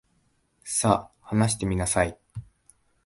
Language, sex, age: Japanese, male, 19-29